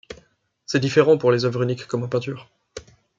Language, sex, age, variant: French, male, 19-29, Français de métropole